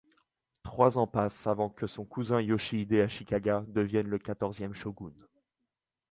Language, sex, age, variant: French, male, 19-29, Français de métropole